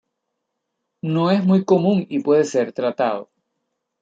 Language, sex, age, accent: Spanish, male, 50-59, Caribe: Cuba, Venezuela, Puerto Rico, República Dominicana, Panamá, Colombia caribeña, México caribeño, Costa del golfo de México